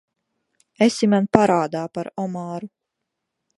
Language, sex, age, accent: Latvian, female, 19-29, Dzimtā valoda